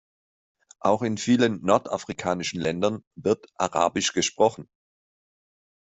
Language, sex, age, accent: German, male, 50-59, Deutschland Deutsch